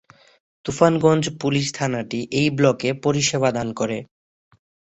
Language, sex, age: Bengali, male, 19-29